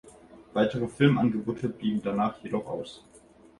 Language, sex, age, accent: German, male, under 19, Deutschland Deutsch